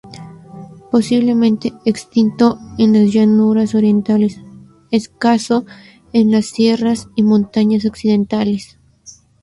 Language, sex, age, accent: Spanish, female, under 19, México